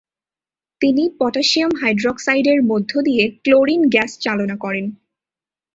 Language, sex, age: Bengali, female, 19-29